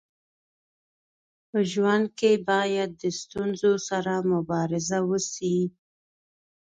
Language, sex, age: Pashto, female, 19-29